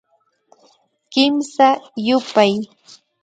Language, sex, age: Imbabura Highland Quichua, female, 19-29